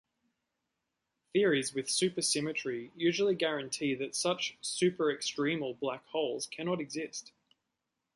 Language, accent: English, Australian English